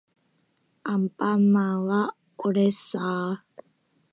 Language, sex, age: Japanese, female, 19-29